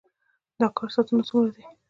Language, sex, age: Pashto, female, 19-29